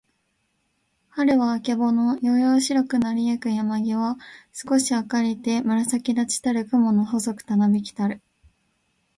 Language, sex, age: Japanese, female, under 19